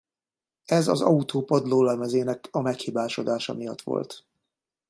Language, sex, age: Hungarian, male, 50-59